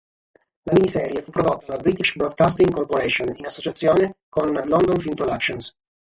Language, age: Italian, 40-49